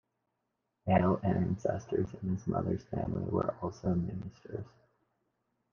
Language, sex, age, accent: English, male, 19-29, United States English